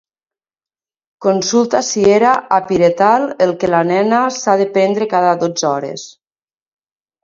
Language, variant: Catalan, Tortosí